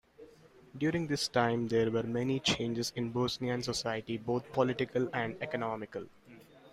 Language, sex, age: English, male, 19-29